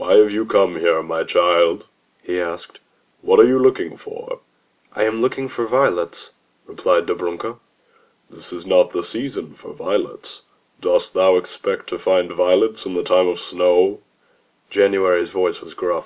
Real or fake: real